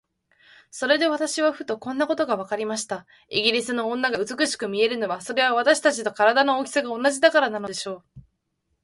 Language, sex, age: Japanese, female, 19-29